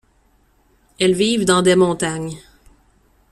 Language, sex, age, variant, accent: French, female, 19-29, Français d'Amérique du Nord, Français du Canada